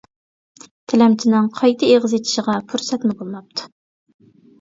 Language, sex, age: Uyghur, female, 30-39